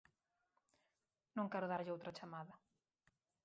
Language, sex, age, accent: Galician, female, 30-39, Normativo (estándar)